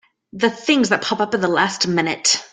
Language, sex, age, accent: English, female, 30-39, United States English